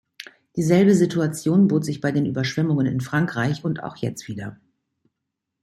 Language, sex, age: German, female, 50-59